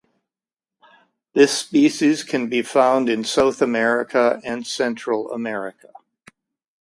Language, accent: English, Canadian English